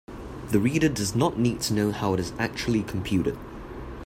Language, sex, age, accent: English, male, under 19, Singaporean English